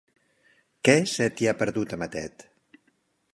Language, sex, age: Catalan, male, 50-59